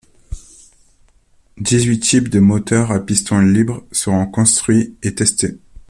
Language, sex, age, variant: French, male, 19-29, Français de métropole